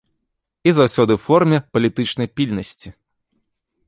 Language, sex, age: Belarusian, male, 30-39